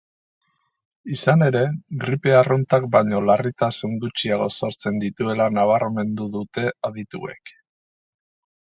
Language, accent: Basque, Mendebalekoa (Araba, Bizkaia, Gipuzkoako mendebaleko herri batzuk)